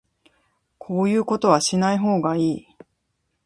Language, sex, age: Japanese, female, 40-49